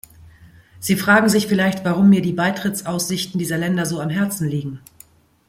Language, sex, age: German, female, 40-49